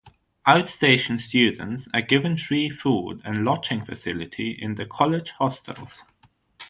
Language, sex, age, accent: English, male, 19-29, England English